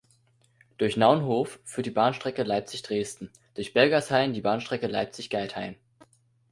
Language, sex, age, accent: German, male, 19-29, Deutschland Deutsch